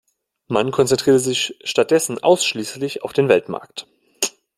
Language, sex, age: German, male, 19-29